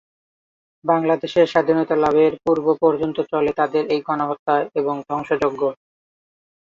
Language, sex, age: Bengali, male, 19-29